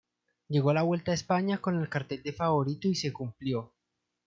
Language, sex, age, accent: Spanish, male, 19-29, Andino-Pacífico: Colombia, Perú, Ecuador, oeste de Bolivia y Venezuela andina